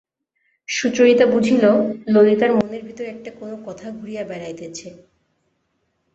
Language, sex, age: Bengali, female, 30-39